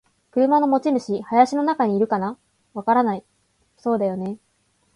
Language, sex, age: Japanese, female, 19-29